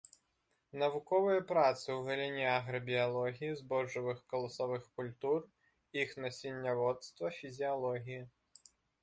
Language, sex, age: Belarusian, male, 19-29